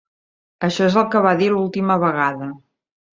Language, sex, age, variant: Catalan, female, 50-59, Central